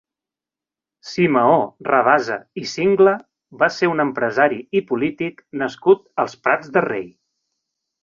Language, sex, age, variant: Catalan, male, 30-39, Central